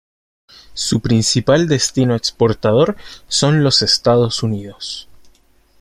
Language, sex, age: Spanish, male, 19-29